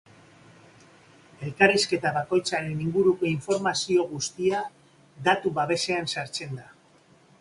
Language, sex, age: Basque, male, 50-59